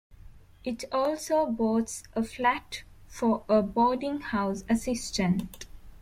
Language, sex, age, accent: English, female, 19-29, India and South Asia (India, Pakistan, Sri Lanka)